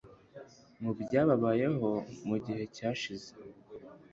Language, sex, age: Kinyarwanda, male, under 19